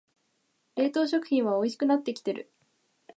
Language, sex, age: Japanese, female, 19-29